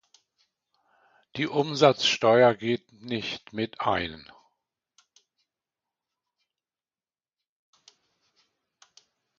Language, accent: German, Deutschland Deutsch